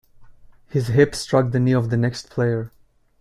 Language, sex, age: English, male, 19-29